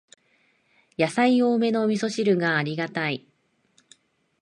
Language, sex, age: Japanese, female, 30-39